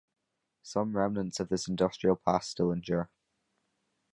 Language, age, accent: English, under 19, Scottish English